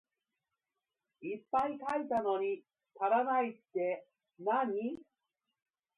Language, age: Japanese, 30-39